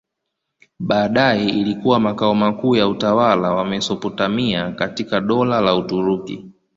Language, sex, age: Swahili, male, 19-29